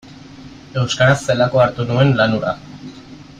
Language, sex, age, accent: Basque, male, 19-29, Mendebalekoa (Araba, Bizkaia, Gipuzkoako mendebaleko herri batzuk)